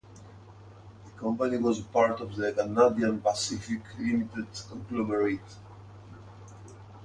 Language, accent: English, United States English